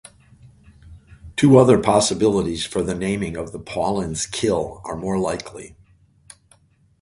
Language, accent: English, United States English